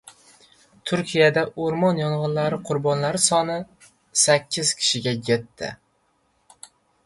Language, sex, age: Uzbek, male, 19-29